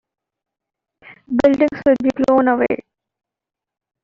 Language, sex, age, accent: English, female, 19-29, India and South Asia (India, Pakistan, Sri Lanka)